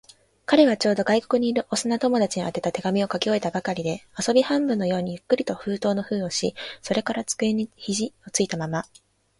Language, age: Japanese, 19-29